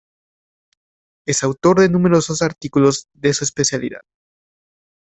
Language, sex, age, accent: Spanish, male, 19-29, América central